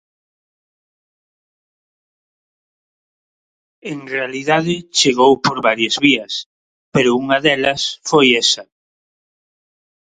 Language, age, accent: Galician, 40-49, Neofalante